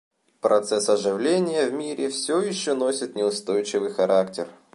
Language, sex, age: Russian, male, 19-29